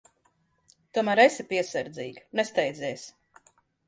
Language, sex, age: Latvian, female, 40-49